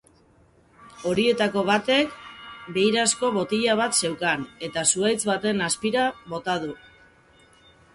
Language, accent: Basque, Mendebalekoa (Araba, Bizkaia, Gipuzkoako mendebaleko herri batzuk)